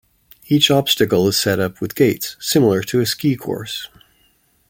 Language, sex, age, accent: English, male, 50-59, Canadian English